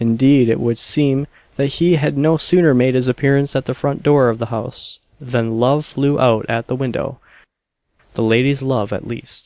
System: none